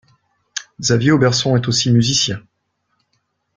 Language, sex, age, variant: French, male, 40-49, Français de métropole